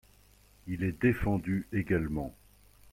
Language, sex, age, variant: French, male, 50-59, Français de métropole